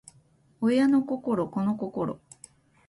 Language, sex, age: Japanese, female, 40-49